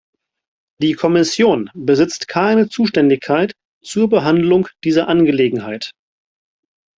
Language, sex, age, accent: German, male, 30-39, Deutschland Deutsch